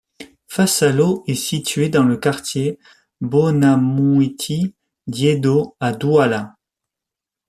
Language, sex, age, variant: French, male, 40-49, Français de métropole